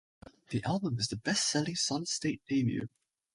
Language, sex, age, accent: English, male, 19-29, Malaysian English